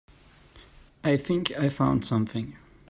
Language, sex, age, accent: English, male, 30-39, United States English